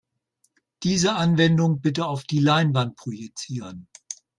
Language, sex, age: German, male, 60-69